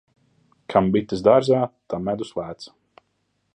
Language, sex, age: Latvian, male, 30-39